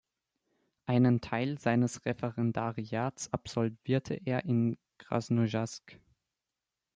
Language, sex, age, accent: German, male, under 19, Deutschland Deutsch